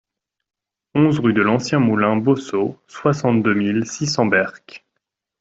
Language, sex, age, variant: French, male, 19-29, Français de métropole